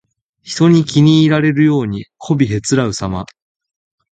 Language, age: Japanese, 19-29